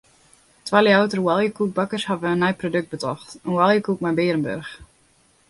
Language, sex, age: Western Frisian, female, 19-29